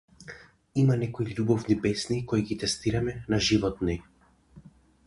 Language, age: Macedonian, 19-29